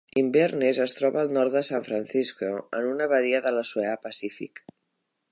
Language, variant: Catalan, Central